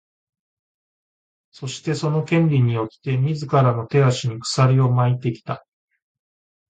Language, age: Japanese, 40-49